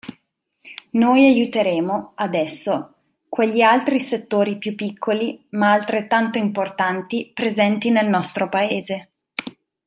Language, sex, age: Italian, female, 30-39